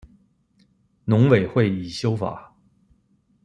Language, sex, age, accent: Chinese, male, 19-29, 出生地：北京市